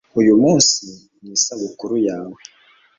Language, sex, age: Kinyarwanda, male, 19-29